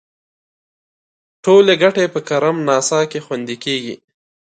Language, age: Pashto, 19-29